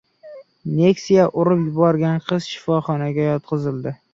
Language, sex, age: Uzbek, male, 19-29